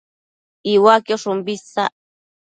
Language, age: Matsés, 19-29